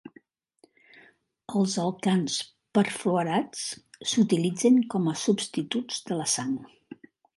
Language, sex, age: Catalan, female, 60-69